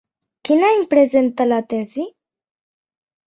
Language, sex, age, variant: Catalan, male, 40-49, Septentrional